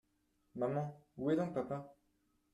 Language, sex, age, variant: French, male, under 19, Français de métropole